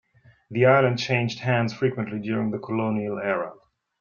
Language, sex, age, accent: English, male, 30-39, United States English